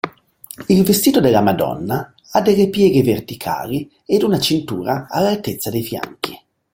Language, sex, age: Italian, male, 50-59